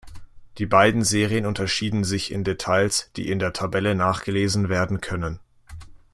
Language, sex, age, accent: German, male, 19-29, Deutschland Deutsch